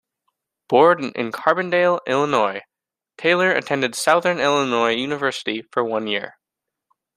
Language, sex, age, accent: English, male, 19-29, Canadian English